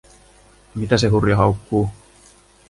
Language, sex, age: Finnish, male, 30-39